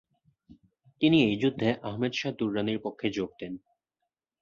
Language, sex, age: Bengali, male, 19-29